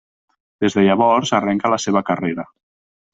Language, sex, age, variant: Catalan, male, 30-39, Central